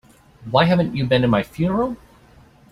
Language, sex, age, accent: English, male, 30-39, United States English